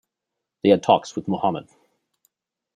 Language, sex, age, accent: English, male, 30-39, Canadian English